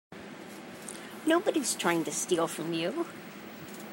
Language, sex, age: English, female, 60-69